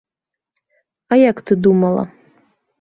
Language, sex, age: Belarusian, female, 19-29